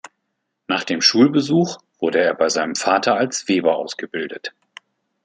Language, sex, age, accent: German, male, 50-59, Deutschland Deutsch